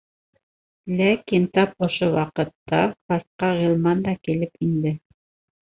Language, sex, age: Bashkir, female, 40-49